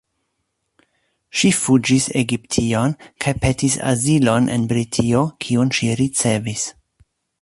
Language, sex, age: Esperanto, male, 40-49